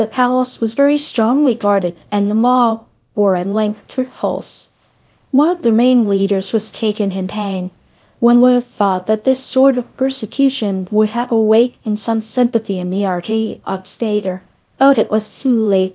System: TTS, VITS